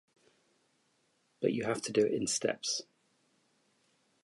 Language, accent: English, England English